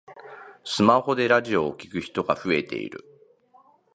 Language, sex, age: Japanese, male, 30-39